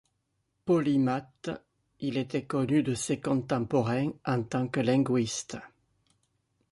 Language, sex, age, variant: French, male, 50-59, Français de métropole